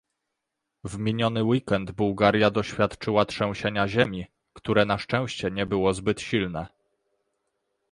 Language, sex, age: Polish, male, 30-39